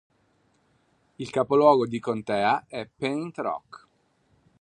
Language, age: Italian, 30-39